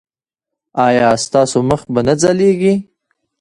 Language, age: Pashto, 19-29